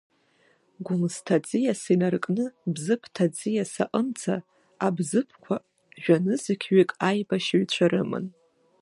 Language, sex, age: Abkhazian, female, 19-29